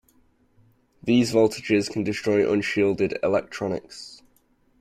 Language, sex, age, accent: English, male, 19-29, England English